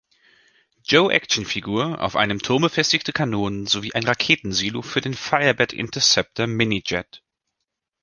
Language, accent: German, Deutschland Deutsch